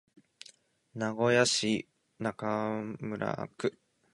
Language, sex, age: Japanese, male, 19-29